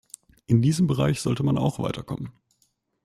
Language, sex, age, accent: German, male, 19-29, Deutschland Deutsch